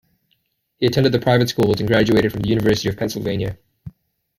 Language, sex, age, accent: English, male, 19-29, Canadian English